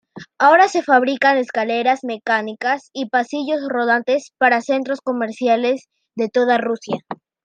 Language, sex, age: Spanish, female, 30-39